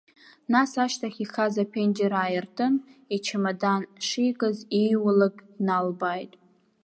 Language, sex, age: Abkhazian, female, 19-29